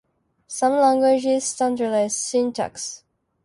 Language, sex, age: English, female, 19-29